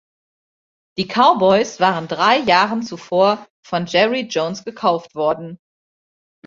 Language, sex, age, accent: German, female, 40-49, Deutschland Deutsch